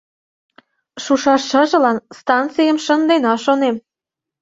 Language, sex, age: Mari, female, 19-29